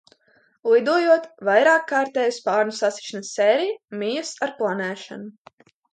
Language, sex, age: Latvian, female, under 19